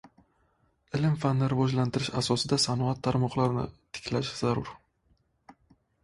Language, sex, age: Uzbek, male, 19-29